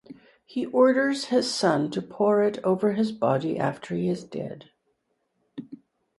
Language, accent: English, Canadian English